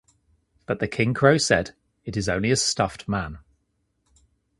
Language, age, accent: English, 50-59, England English